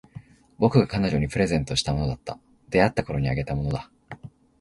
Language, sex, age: Japanese, male, 19-29